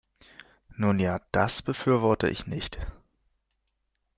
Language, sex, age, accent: German, male, 19-29, Deutschland Deutsch